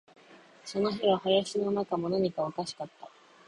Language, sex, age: Japanese, female, under 19